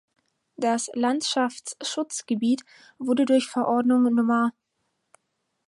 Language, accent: German, Deutschland Deutsch